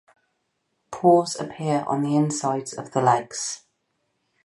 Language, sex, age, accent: English, female, 30-39, England English